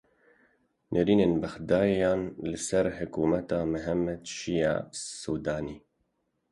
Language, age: Kurdish, 30-39